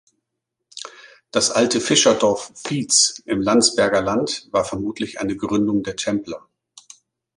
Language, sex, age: German, male, 50-59